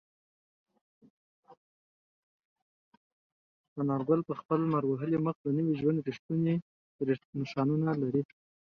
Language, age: Pashto, 19-29